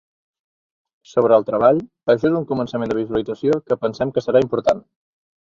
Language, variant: Catalan, Central